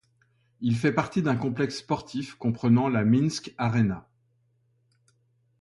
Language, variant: French, Français de métropole